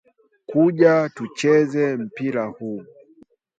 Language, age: Swahili, 19-29